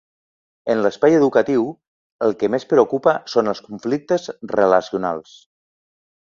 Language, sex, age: Catalan, male, 50-59